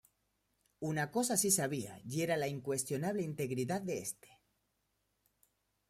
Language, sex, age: Spanish, male, 19-29